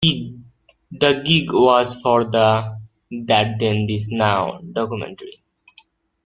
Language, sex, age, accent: English, male, 19-29, United States English